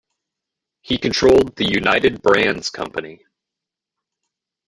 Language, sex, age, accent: English, male, 19-29, United States English